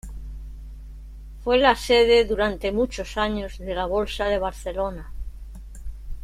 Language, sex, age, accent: Spanish, male, 60-69, España: Norte peninsular (Asturias, Castilla y León, Cantabria, País Vasco, Navarra, Aragón, La Rioja, Guadalajara, Cuenca)